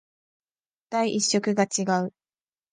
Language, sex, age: Japanese, female, 19-29